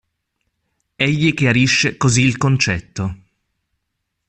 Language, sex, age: Italian, male, 30-39